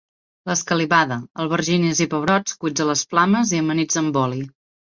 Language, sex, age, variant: Catalan, female, 30-39, Central